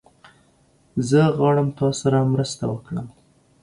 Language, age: Pashto, 19-29